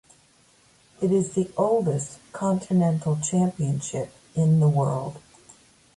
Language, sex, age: English, female, 60-69